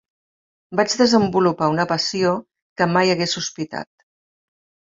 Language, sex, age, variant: Catalan, female, 50-59, Central